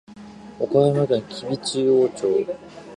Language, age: Japanese, 19-29